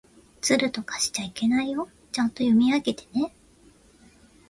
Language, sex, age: Japanese, female, 30-39